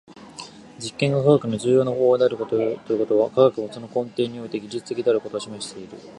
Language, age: Japanese, 19-29